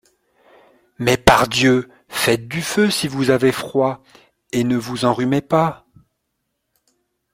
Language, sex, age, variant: French, male, 40-49, Français de métropole